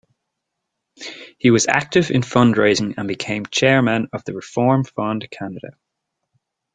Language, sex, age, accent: English, male, 19-29, Irish English